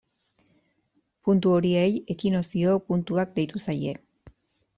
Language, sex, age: Basque, female, 40-49